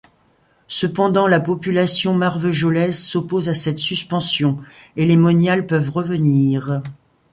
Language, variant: French, Français de métropole